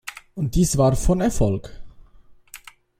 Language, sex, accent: German, male, Schweizerdeutsch